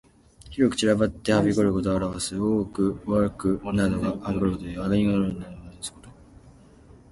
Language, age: Japanese, under 19